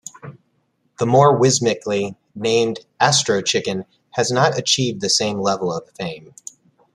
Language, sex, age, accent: English, male, 40-49, United States English